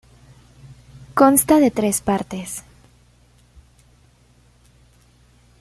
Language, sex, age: Spanish, female, 19-29